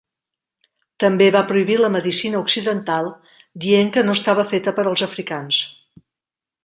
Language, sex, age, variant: Catalan, female, 40-49, Central